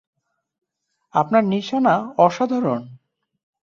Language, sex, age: Bengali, male, 19-29